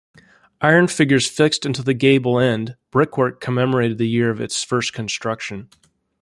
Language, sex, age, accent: English, male, 30-39, United States English